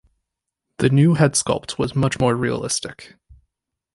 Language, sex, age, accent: English, male, 19-29, United States English